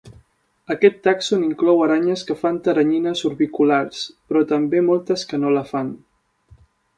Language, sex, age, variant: Catalan, male, 19-29, Central